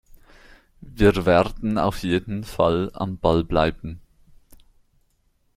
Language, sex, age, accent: German, male, 19-29, Schweizerdeutsch